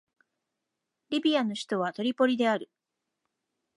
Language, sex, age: Japanese, female, 50-59